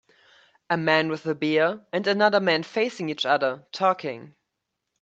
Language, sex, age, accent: English, male, 19-29, United States English